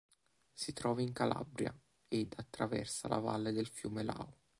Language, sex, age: Italian, male, 19-29